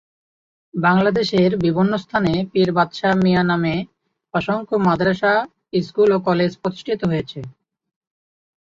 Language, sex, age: Bengali, male, 19-29